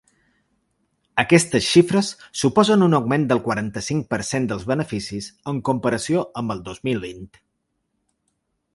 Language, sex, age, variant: Catalan, male, 40-49, Balear